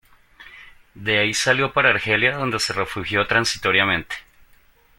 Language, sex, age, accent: Spanish, male, 40-49, Andino-Pacífico: Colombia, Perú, Ecuador, oeste de Bolivia y Venezuela andina